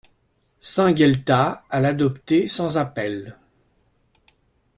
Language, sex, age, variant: French, male, 60-69, Français de métropole